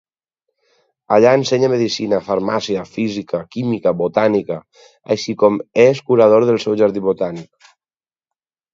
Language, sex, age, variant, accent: Catalan, male, 30-39, Valencià meridional, valencià